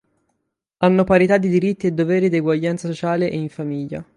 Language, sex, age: Italian, male, 19-29